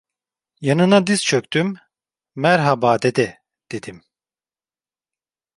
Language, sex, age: Turkish, male, 30-39